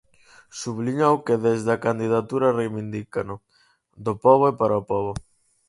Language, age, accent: Galician, 19-29, Atlántico (seseo e gheada)